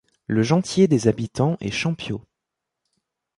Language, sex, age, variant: French, male, 19-29, Français de métropole